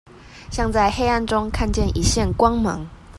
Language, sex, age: Chinese, female, 19-29